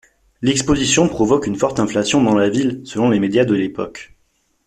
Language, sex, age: French, male, 19-29